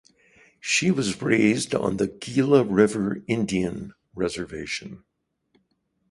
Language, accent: English, Canadian English